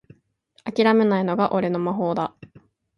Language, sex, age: Japanese, female, 19-29